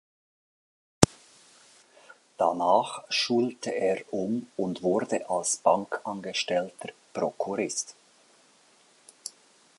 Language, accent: German, Schweizerdeutsch